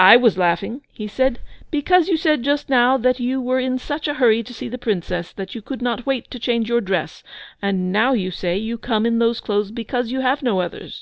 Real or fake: real